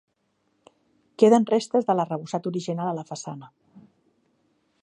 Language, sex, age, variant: Catalan, female, 50-59, Central